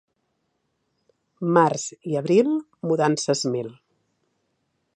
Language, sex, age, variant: Catalan, female, 60-69, Central